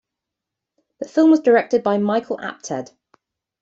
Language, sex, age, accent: English, female, 30-39, England English